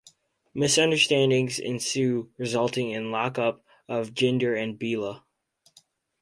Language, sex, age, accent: English, male, under 19, United States English